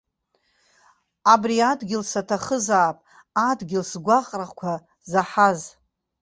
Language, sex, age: Abkhazian, female, 50-59